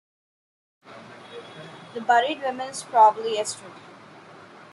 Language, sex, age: English, female, under 19